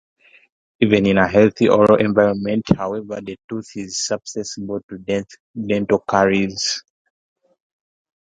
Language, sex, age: English, female, 19-29